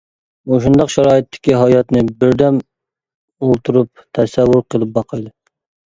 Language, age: Uyghur, 19-29